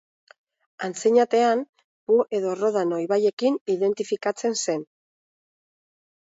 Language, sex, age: Basque, female, 50-59